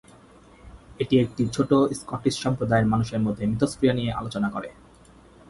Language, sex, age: Bengali, male, 19-29